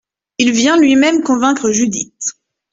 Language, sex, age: French, female, 19-29